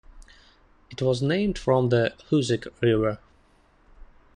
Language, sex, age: English, male, 19-29